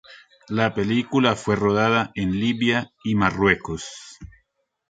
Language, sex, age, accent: Spanish, male, 30-39, Andino-Pacífico: Colombia, Perú, Ecuador, oeste de Bolivia y Venezuela andina